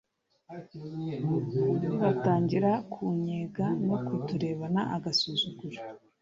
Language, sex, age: Kinyarwanda, female, 30-39